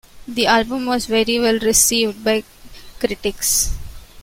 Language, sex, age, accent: English, female, 19-29, India and South Asia (India, Pakistan, Sri Lanka)